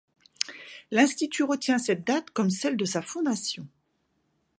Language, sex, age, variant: French, female, 50-59, Français de métropole